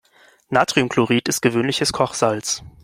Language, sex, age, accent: German, male, 19-29, Deutschland Deutsch